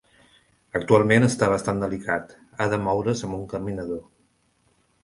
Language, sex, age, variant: Catalan, male, 50-59, Central